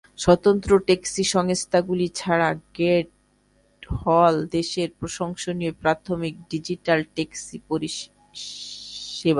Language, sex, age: Bengali, male, 19-29